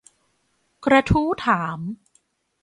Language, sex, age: Thai, female, 19-29